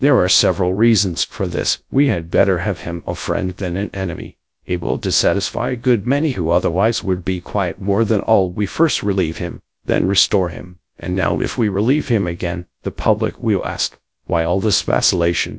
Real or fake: fake